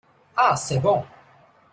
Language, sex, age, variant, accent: French, male, 30-39, Français d'Europe, Français d’Allemagne